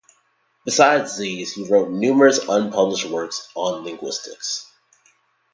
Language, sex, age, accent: English, male, under 19, United States English